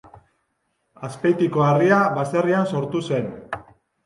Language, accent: Basque, Mendebalekoa (Araba, Bizkaia, Gipuzkoako mendebaleko herri batzuk)